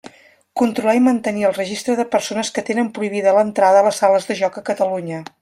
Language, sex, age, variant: Catalan, female, 50-59, Central